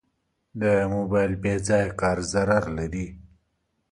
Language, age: Pashto, 30-39